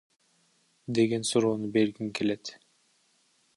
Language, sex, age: Kyrgyz, male, 19-29